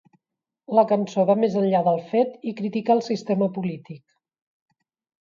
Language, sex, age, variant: Catalan, female, 40-49, Central